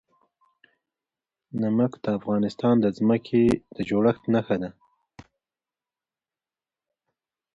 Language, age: Pashto, 19-29